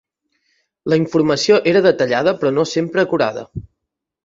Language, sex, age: Catalan, male, 30-39